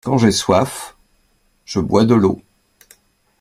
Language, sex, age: French, male, 60-69